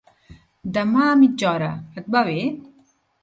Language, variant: Catalan, Central